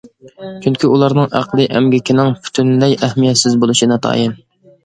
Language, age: Uyghur, 19-29